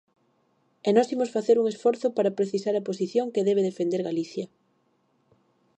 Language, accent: Galician, Oriental (común en zona oriental)